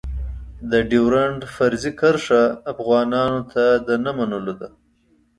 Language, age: Pashto, 30-39